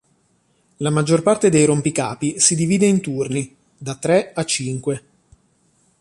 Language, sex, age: Italian, male, 30-39